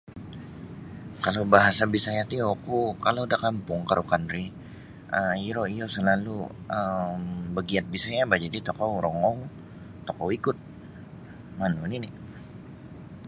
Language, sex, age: Sabah Bisaya, male, 19-29